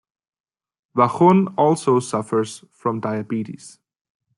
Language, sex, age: English, male, 19-29